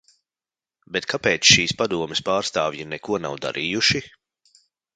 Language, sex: Latvian, male